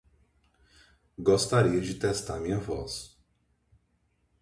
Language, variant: Portuguese, Portuguese (Brasil)